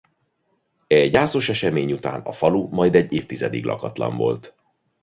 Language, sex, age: Hungarian, male, 40-49